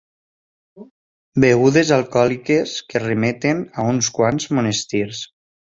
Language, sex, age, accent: Catalan, male, 19-29, valencià; valencià meridional